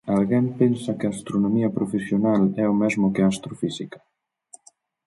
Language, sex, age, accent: Galician, male, 30-39, Normativo (estándar)